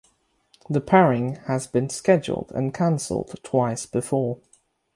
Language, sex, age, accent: English, male, 19-29, United States English; England English